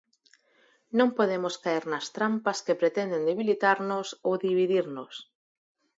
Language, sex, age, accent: Galician, female, 50-59, Normativo (estándar)